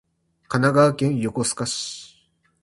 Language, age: Japanese, 19-29